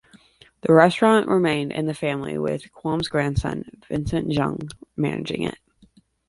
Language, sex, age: English, female, 19-29